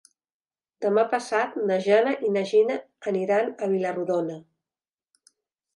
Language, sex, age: Catalan, female, 50-59